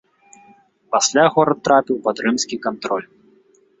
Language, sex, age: Belarusian, male, 19-29